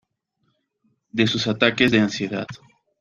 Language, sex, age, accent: Spanish, male, 19-29, Andino-Pacífico: Colombia, Perú, Ecuador, oeste de Bolivia y Venezuela andina